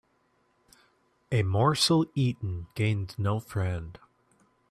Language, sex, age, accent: English, male, 19-29, United States English